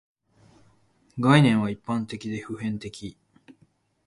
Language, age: Japanese, 30-39